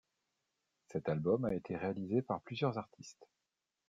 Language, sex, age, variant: French, male, 40-49, Français de métropole